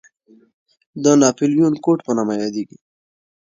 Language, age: Pashto, under 19